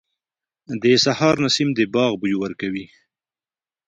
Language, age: Pashto, 30-39